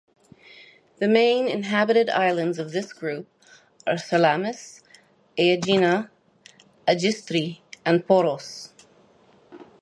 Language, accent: English, Canadian English